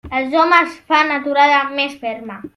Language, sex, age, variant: Catalan, male, under 19, Central